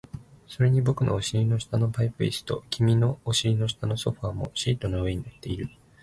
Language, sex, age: Japanese, male, 19-29